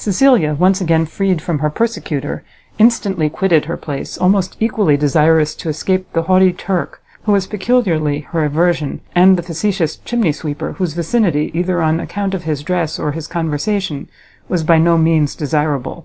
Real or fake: real